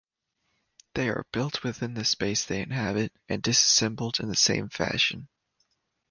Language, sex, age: English, male, 19-29